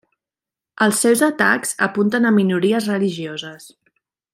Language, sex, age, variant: Catalan, female, 30-39, Central